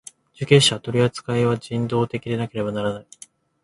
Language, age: Japanese, 19-29